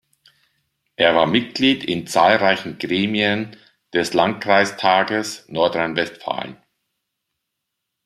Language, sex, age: German, male, 50-59